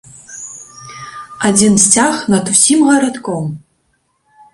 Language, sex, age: Belarusian, female, 19-29